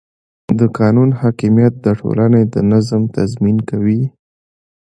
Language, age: Pashto, 19-29